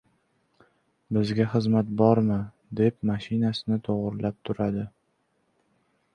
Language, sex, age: Uzbek, male, 19-29